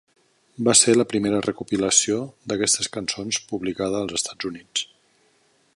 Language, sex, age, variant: Catalan, male, 50-59, Nord-Occidental